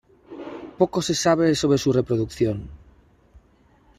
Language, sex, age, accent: Spanish, male, 30-39, España: Norte peninsular (Asturias, Castilla y León, Cantabria, País Vasco, Navarra, Aragón, La Rioja, Guadalajara, Cuenca)